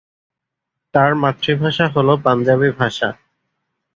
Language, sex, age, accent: Bengali, male, 19-29, Bangladeshi